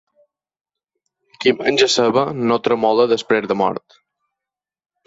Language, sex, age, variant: Catalan, male, 30-39, Balear